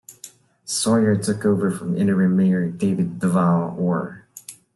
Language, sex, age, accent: English, female, 19-29, Filipino